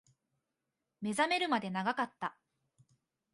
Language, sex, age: Japanese, female, 19-29